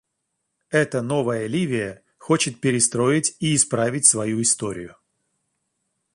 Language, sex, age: Russian, male, 40-49